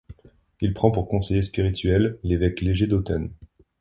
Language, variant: French, Français de métropole